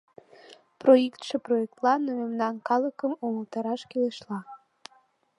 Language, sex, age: Mari, female, under 19